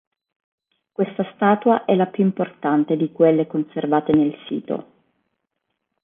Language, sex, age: Italian, female, 30-39